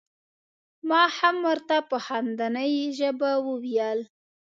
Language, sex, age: Pashto, female, 30-39